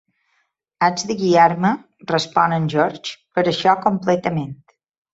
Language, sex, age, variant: Catalan, female, 40-49, Balear